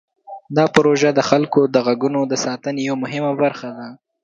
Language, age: Pashto, 19-29